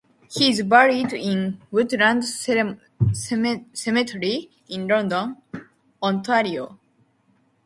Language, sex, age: English, female, under 19